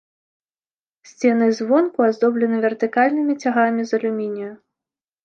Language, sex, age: Belarusian, female, 19-29